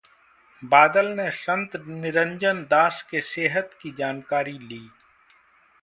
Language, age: Hindi, 40-49